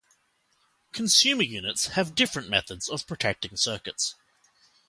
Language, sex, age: English, male, 19-29